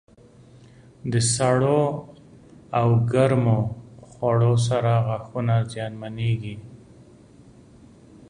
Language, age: Pashto, 40-49